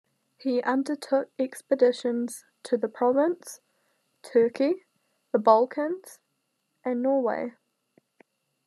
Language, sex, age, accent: English, female, 19-29, New Zealand English